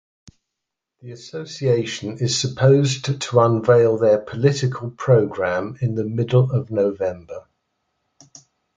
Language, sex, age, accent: English, male, 70-79, England English